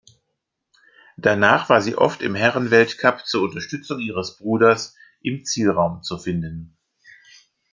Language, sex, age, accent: German, male, 50-59, Deutschland Deutsch